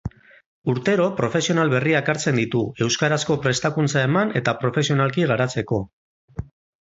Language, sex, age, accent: Basque, male, 40-49, Mendebalekoa (Araba, Bizkaia, Gipuzkoako mendebaleko herri batzuk)